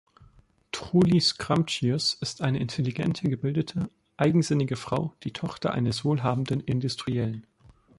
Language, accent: German, Deutschland Deutsch